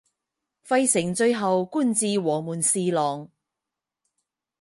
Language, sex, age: Chinese, female, 30-39